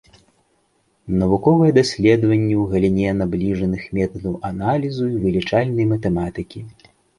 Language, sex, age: Belarusian, male, 30-39